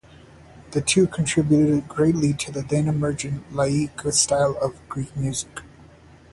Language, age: English, 40-49